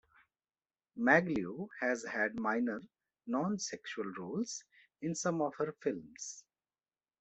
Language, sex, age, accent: English, male, 40-49, India and South Asia (India, Pakistan, Sri Lanka)